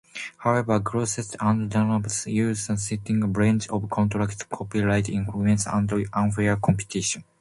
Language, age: English, 19-29